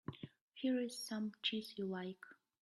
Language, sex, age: English, female, 19-29